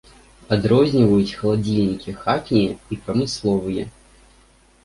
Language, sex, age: Belarusian, male, under 19